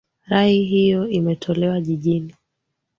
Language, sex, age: Swahili, female, 19-29